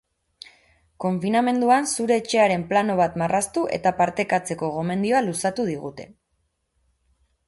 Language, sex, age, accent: Basque, female, 30-39, Erdialdekoa edo Nafarra (Gipuzkoa, Nafarroa)